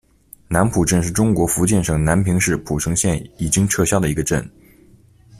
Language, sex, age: Chinese, male, under 19